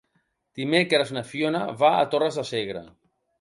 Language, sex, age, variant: Catalan, male, 50-59, Balear